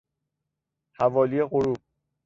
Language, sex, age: Persian, male, 30-39